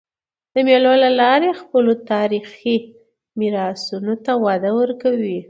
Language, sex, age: Pashto, female, 30-39